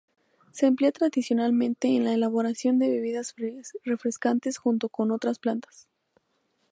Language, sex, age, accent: Spanish, female, 19-29, México